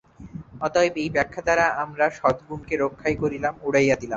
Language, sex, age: Bengali, male, 19-29